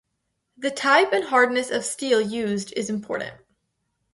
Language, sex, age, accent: English, female, under 19, United States English